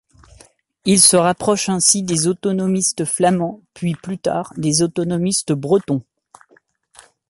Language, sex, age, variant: French, male, 30-39, Français de métropole